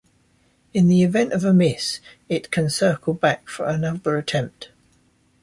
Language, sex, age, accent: English, male, 30-39, England English